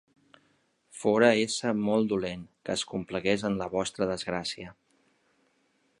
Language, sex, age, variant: Catalan, male, 40-49, Central